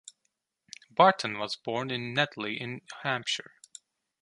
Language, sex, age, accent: English, male, 19-29, United States English